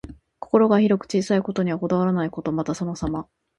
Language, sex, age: Japanese, female, 19-29